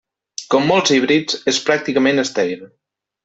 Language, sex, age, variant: Catalan, male, 19-29, Central